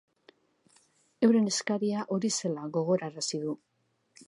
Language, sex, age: Basque, female, 60-69